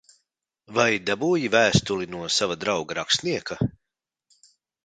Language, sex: Latvian, male